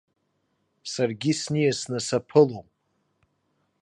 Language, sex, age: Abkhazian, male, 19-29